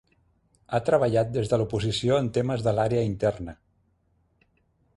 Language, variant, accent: Catalan, Central, gironí